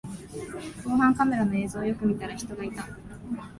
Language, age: Japanese, 19-29